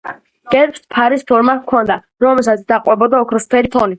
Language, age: Georgian, 30-39